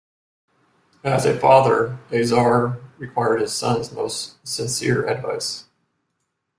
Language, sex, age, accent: English, male, 30-39, United States English